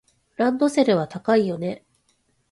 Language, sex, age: Japanese, female, 30-39